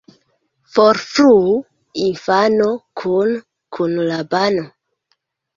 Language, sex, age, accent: Esperanto, female, 19-29, Internacia